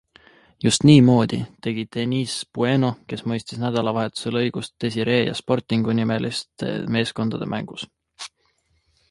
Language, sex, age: Estonian, male, 19-29